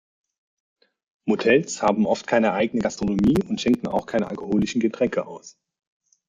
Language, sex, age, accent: German, male, 30-39, Deutschland Deutsch